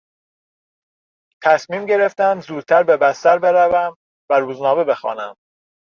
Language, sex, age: Persian, male, 30-39